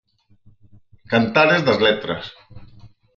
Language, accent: Galician, Atlántico (seseo e gheada)